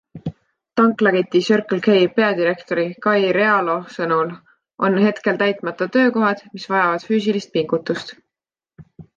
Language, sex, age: Estonian, female, 19-29